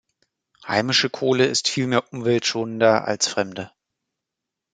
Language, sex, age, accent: German, male, 19-29, Deutschland Deutsch